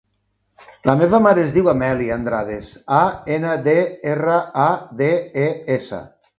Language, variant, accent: Catalan, Valencià meridional, valencià